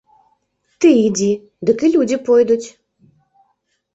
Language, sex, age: Belarusian, female, 19-29